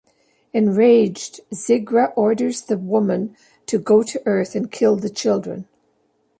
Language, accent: English, Canadian English